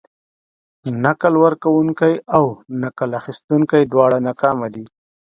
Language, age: Pashto, 40-49